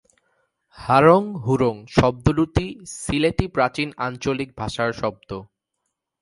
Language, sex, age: Bengali, male, 19-29